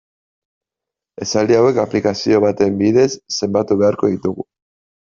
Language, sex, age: Basque, male, 19-29